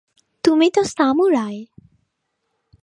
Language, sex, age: Bengali, female, 19-29